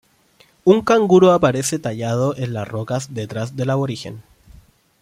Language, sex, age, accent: Spanish, male, 19-29, Chileno: Chile, Cuyo